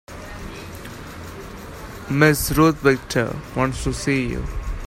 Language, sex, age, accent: English, male, 19-29, India and South Asia (India, Pakistan, Sri Lanka)